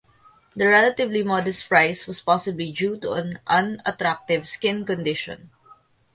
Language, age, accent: English, 19-29, United States English; Filipino